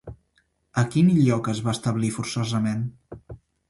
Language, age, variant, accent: Catalan, under 19, Central, central